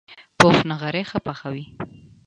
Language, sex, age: Pashto, female, 19-29